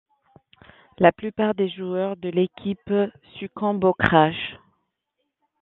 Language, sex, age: French, female, 19-29